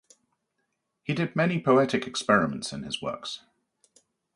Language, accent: English, England English